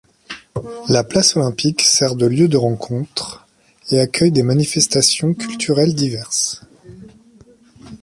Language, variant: French, Français de métropole